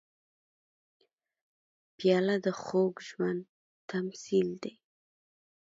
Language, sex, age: Pashto, female, 30-39